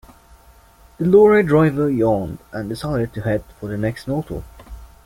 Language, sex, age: English, male, 19-29